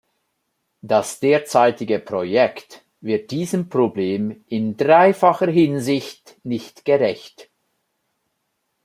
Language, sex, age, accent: German, male, 50-59, Schweizerdeutsch